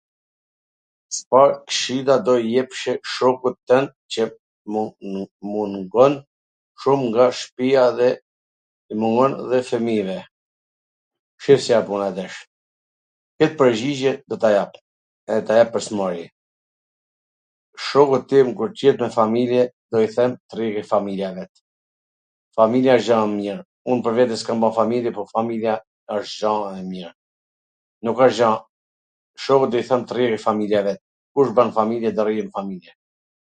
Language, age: Gheg Albanian, 50-59